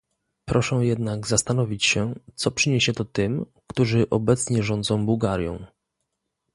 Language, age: Polish, 30-39